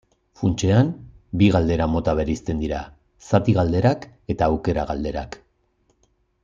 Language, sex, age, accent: Basque, male, 40-49, Erdialdekoa edo Nafarra (Gipuzkoa, Nafarroa)